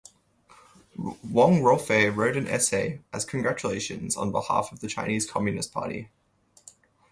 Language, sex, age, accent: English, male, 19-29, Australian English